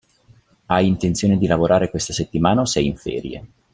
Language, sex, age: Italian, male, 30-39